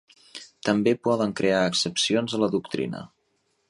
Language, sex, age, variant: Catalan, male, 19-29, Central